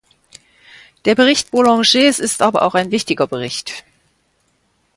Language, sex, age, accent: German, female, 50-59, Deutschland Deutsch